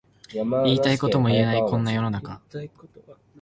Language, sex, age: Japanese, male, under 19